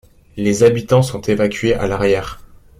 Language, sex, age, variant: French, male, 19-29, Français de métropole